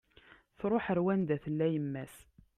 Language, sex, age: Kabyle, female, 19-29